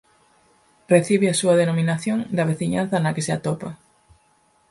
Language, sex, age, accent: Galician, female, 19-29, Normativo (estándar)